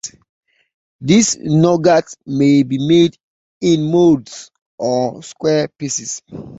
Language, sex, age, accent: English, male, 30-39, United States English